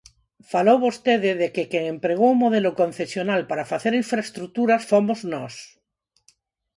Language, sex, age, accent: Galician, female, 50-59, Neofalante